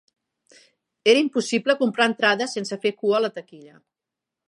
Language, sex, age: Catalan, female, 50-59